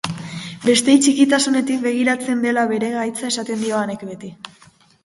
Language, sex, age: Basque, female, under 19